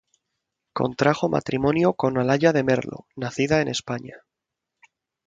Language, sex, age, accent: Spanish, male, 19-29, España: Centro-Sur peninsular (Madrid, Toledo, Castilla-La Mancha)